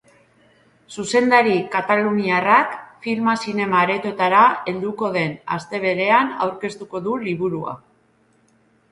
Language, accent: Basque, Mendebalekoa (Araba, Bizkaia, Gipuzkoako mendebaleko herri batzuk)